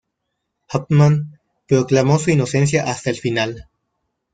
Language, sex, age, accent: Spanish, male, 19-29, México